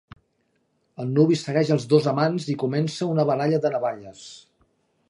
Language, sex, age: Catalan, male, 50-59